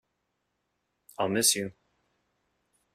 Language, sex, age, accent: English, male, 19-29, United States English